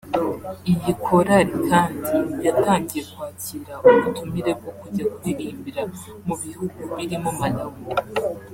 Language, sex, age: Kinyarwanda, female, under 19